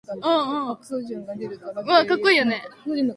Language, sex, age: English, female, 19-29